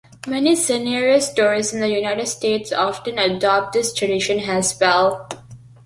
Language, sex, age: English, female, under 19